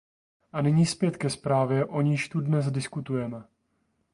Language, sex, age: Czech, male, 30-39